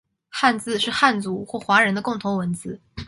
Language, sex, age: Chinese, female, 19-29